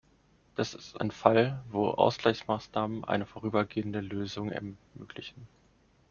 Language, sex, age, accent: German, male, 19-29, Deutschland Deutsch